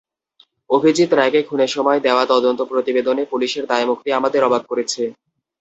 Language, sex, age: Bengali, male, 19-29